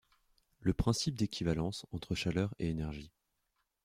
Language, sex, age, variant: French, male, 19-29, Français de métropole